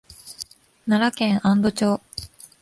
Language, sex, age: Japanese, female, 19-29